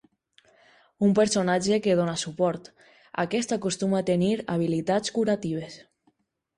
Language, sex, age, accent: Catalan, female, under 19, valencià